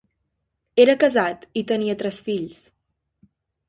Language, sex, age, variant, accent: Catalan, female, 19-29, Central, septentrional